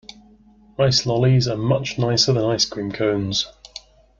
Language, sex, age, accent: English, male, 30-39, England English